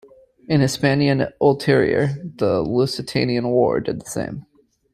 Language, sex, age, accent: English, male, 30-39, United States English